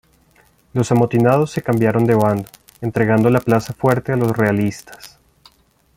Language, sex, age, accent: Spanish, male, 30-39, Andino-Pacífico: Colombia, Perú, Ecuador, oeste de Bolivia y Venezuela andina